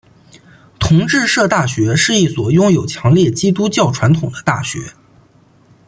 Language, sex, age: Chinese, male, 19-29